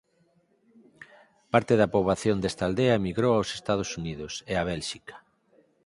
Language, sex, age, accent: Galician, male, 50-59, Central (gheada)